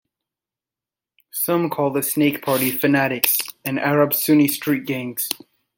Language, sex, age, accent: English, male, 19-29, United States English